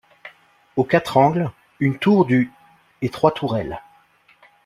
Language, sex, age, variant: French, male, 30-39, Français de métropole